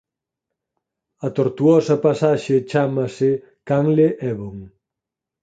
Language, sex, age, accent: Galician, male, 30-39, Normativo (estándar)